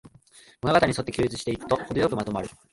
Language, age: Japanese, 19-29